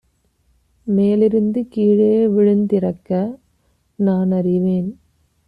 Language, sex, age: Tamil, female, 30-39